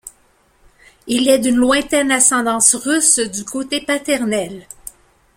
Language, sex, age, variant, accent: French, female, 40-49, Français d'Amérique du Nord, Français du Canada